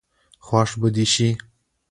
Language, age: Pashto, under 19